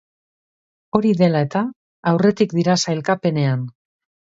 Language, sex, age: Basque, female, 40-49